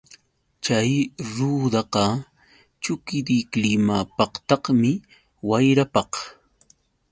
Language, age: Yauyos Quechua, 30-39